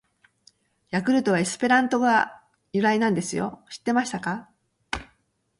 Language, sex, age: Japanese, female, 50-59